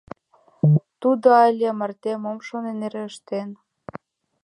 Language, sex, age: Mari, female, under 19